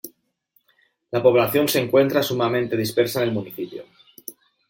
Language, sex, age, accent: Spanish, male, 30-39, España: Centro-Sur peninsular (Madrid, Toledo, Castilla-La Mancha)